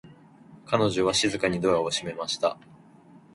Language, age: Japanese, under 19